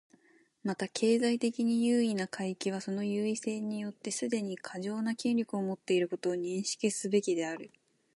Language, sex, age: Japanese, female, 19-29